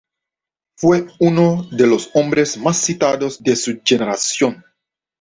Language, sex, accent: Spanish, male, Caribe: Cuba, Venezuela, Puerto Rico, República Dominicana, Panamá, Colombia caribeña, México caribeño, Costa del golfo de México